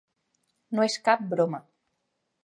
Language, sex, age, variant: Catalan, female, 40-49, Central